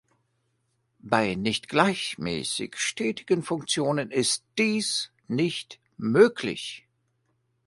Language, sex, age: German, male, 40-49